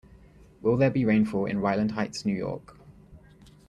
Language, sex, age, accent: English, male, 19-29, England English